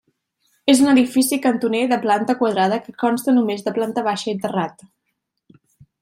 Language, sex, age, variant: Catalan, female, 19-29, Central